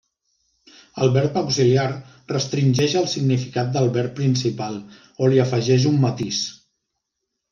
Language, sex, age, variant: Catalan, male, 50-59, Central